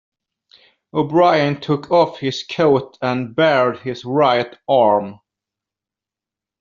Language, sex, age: English, male, 40-49